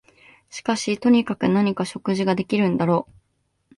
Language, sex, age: Japanese, female, 19-29